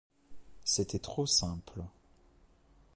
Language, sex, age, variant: French, male, 40-49, Français de métropole